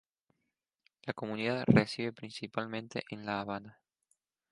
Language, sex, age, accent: Spanish, male, 19-29, Rioplatense: Argentina, Uruguay, este de Bolivia, Paraguay